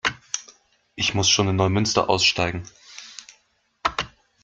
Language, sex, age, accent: German, male, 19-29, Deutschland Deutsch